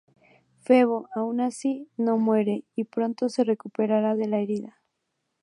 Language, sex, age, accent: Spanish, female, 19-29, México